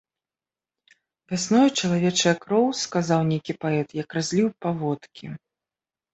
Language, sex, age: Belarusian, female, 30-39